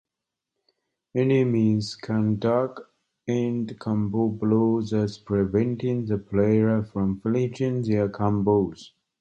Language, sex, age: English, male, 30-39